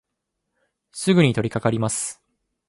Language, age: Japanese, 19-29